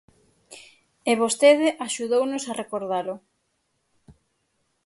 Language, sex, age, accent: Galician, female, 30-39, Atlántico (seseo e gheada); Normativo (estándar)